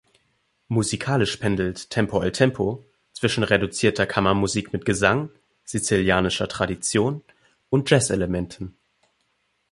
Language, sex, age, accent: German, male, 19-29, Deutschland Deutsch